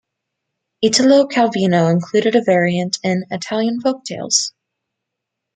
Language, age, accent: English, 19-29, United States English